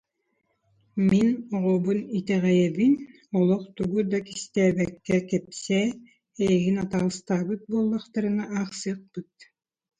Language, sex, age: Yakut, female, 50-59